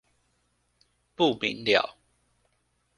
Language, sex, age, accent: Chinese, male, 30-39, 出生地：臺南市